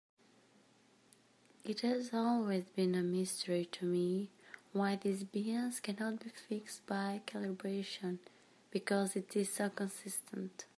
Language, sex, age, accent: English, female, 19-29, United States English